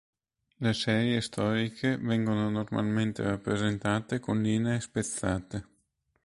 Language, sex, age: Italian, male, 19-29